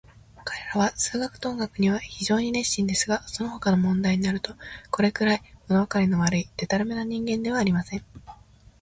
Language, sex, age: Japanese, female, 19-29